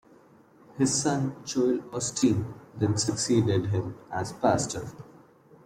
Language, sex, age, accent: English, male, 19-29, India and South Asia (India, Pakistan, Sri Lanka)